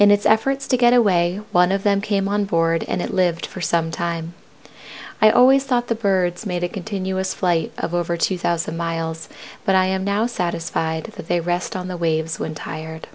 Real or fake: real